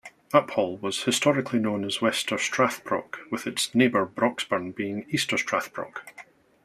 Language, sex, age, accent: English, male, 40-49, Scottish English